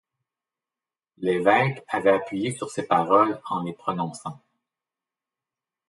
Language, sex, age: French, male, 50-59